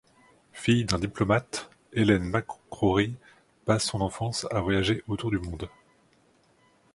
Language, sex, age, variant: French, male, 30-39, Français de métropole